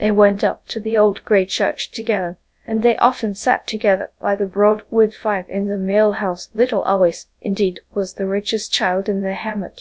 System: TTS, GradTTS